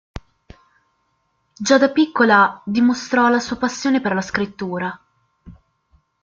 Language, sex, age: Italian, female, under 19